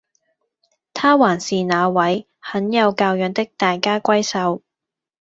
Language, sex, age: Cantonese, female, 19-29